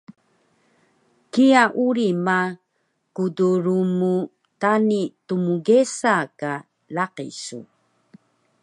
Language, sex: Taroko, female